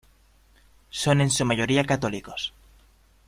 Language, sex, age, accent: Spanish, male, 19-29, España: Centro-Sur peninsular (Madrid, Toledo, Castilla-La Mancha)